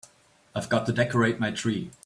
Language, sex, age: English, male, 30-39